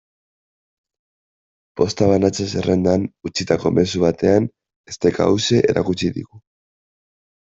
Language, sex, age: Basque, male, 19-29